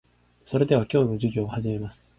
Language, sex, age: Japanese, male, 19-29